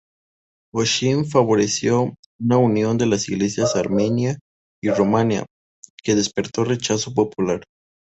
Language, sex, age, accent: Spanish, male, 19-29, México